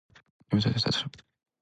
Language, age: Japanese, 19-29